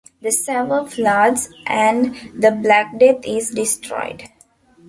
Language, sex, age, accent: English, female, 19-29, India and South Asia (India, Pakistan, Sri Lanka)